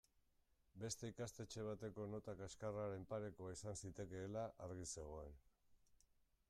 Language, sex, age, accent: Basque, male, 50-59, Mendebalekoa (Araba, Bizkaia, Gipuzkoako mendebaleko herri batzuk)